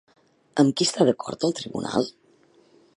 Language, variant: Catalan, Central